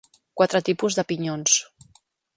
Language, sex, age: Catalan, female, 40-49